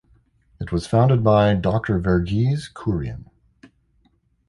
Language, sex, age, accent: English, male, 19-29, United States English